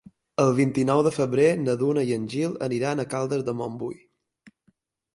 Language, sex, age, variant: Catalan, male, 19-29, Balear